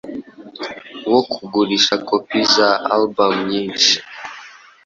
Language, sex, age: Kinyarwanda, male, 19-29